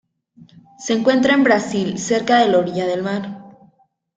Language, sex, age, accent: Spanish, female, 19-29, México